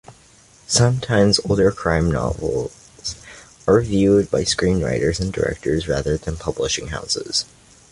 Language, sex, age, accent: English, male, under 19, United States English